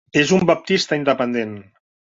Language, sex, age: Catalan, male, 50-59